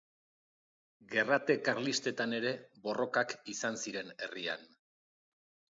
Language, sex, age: Basque, male, 40-49